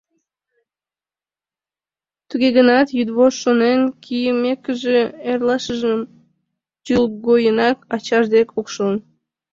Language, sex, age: Mari, female, 19-29